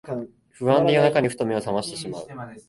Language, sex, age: Japanese, male, under 19